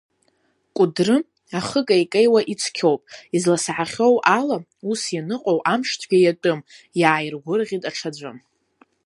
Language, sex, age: Abkhazian, female, under 19